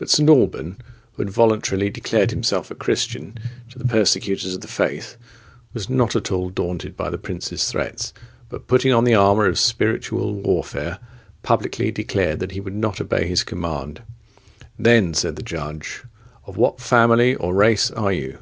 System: none